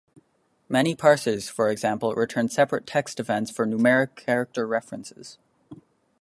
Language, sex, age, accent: English, male, under 19, United States English